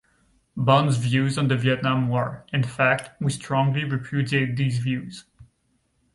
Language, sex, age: English, male, 19-29